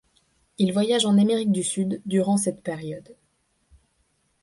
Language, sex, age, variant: French, female, 19-29, Français de métropole